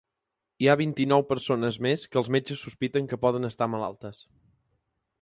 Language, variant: Catalan, Central